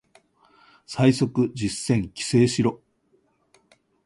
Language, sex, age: Japanese, male, 60-69